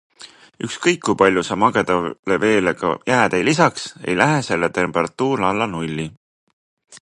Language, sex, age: Estonian, male, 30-39